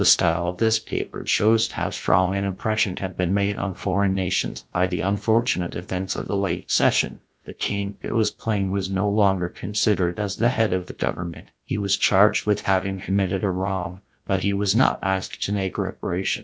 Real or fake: fake